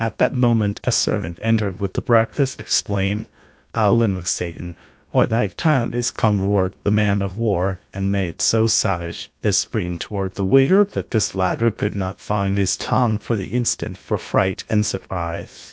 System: TTS, GlowTTS